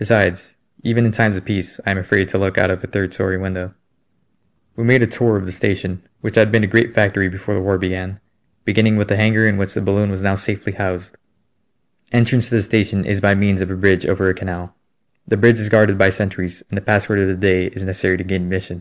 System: none